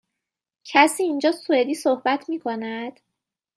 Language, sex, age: Persian, female, 30-39